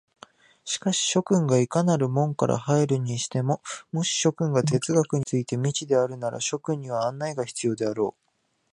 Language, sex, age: Japanese, male, 19-29